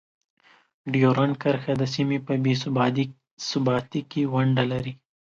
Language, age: Pashto, 19-29